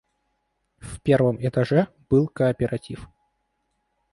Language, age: Russian, 19-29